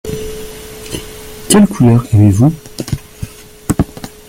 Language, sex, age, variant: French, male, 19-29, Français de métropole